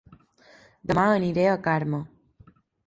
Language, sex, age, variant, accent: Catalan, female, 19-29, Balear, mallorquí